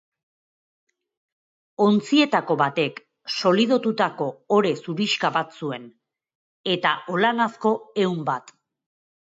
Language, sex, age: Basque, female, 30-39